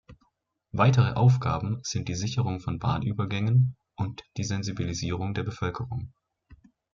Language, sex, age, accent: German, male, 19-29, Deutschland Deutsch